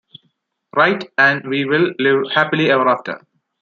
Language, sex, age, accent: English, male, 19-29, India and South Asia (India, Pakistan, Sri Lanka)